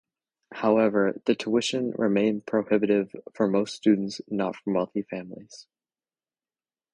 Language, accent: English, United States English; Canadian English